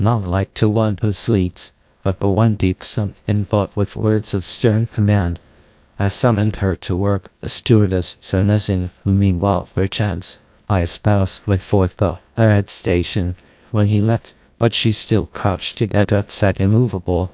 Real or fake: fake